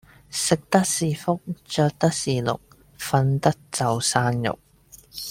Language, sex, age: Cantonese, male, 19-29